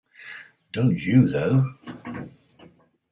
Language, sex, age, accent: English, male, 70-79, England English